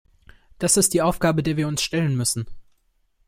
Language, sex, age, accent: German, male, 19-29, Deutschland Deutsch